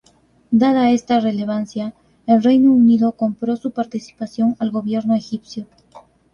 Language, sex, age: Spanish, female, 19-29